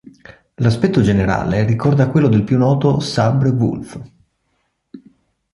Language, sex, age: Italian, male, 30-39